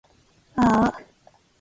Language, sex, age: Japanese, female, 19-29